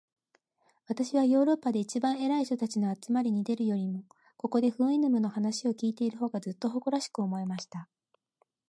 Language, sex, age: Japanese, female, 40-49